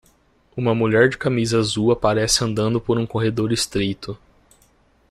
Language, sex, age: Portuguese, male, 19-29